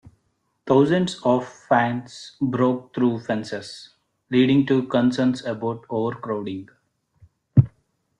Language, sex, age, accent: English, male, 19-29, United States English